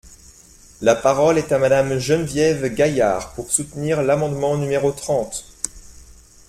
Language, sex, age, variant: French, male, 19-29, Français de métropole